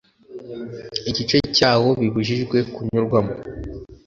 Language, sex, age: Kinyarwanda, male, under 19